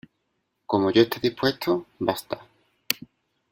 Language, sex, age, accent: Spanish, male, 30-39, España: Sur peninsular (Andalucia, Extremadura, Murcia)